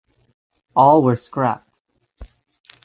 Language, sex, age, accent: English, male, 30-39, United States English